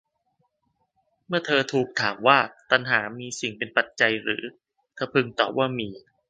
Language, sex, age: Thai, male, 19-29